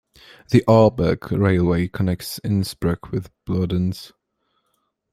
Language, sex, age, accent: English, male, under 19, England English